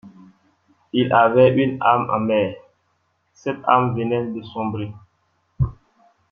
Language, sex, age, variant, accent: French, male, 30-39, Français d'Afrique subsaharienne et des îles africaines, Français de Côte d’Ivoire